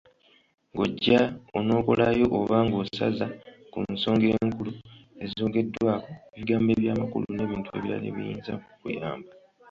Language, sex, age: Ganda, male, 19-29